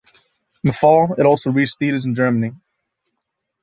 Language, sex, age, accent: English, male, 19-29, United States English